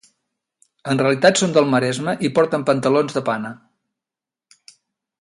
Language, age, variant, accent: Catalan, 60-69, Central, central